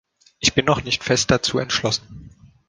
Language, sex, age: German, male, 19-29